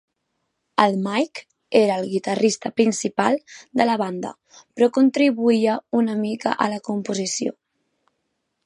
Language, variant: Catalan, Central